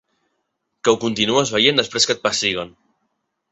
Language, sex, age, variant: Catalan, male, 19-29, Central